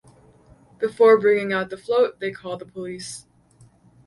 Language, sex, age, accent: English, female, 19-29, Canadian English